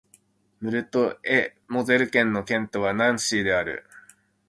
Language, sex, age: Japanese, male, 30-39